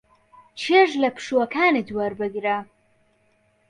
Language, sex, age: Central Kurdish, male, 40-49